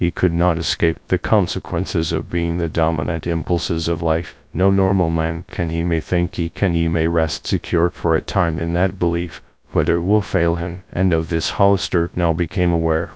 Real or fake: fake